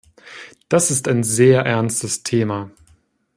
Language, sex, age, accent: German, male, 19-29, Deutschland Deutsch